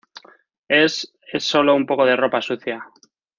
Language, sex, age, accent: Spanish, male, 19-29, España: Norte peninsular (Asturias, Castilla y León, Cantabria, País Vasco, Navarra, Aragón, La Rioja, Guadalajara, Cuenca)